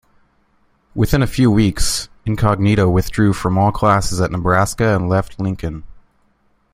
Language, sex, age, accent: English, male, 19-29, United States English